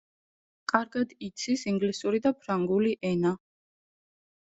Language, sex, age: Georgian, female, 19-29